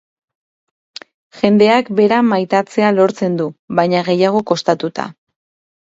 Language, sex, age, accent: Basque, female, 30-39, Mendebalekoa (Araba, Bizkaia, Gipuzkoako mendebaleko herri batzuk)